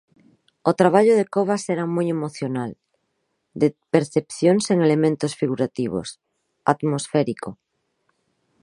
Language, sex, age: Galician, female, 40-49